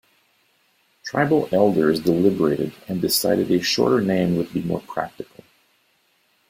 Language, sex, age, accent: English, male, 40-49, Canadian English